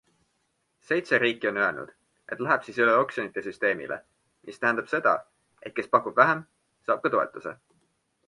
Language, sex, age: Estonian, male, 19-29